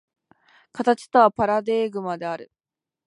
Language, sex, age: Japanese, female, 19-29